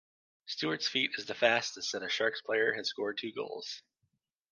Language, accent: English, United States English